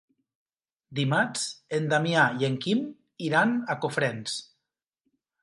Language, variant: Catalan, Nord-Occidental